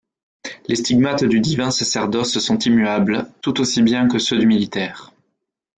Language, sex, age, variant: French, male, 30-39, Français de métropole